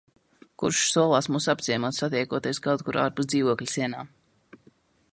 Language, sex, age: Latvian, female, 19-29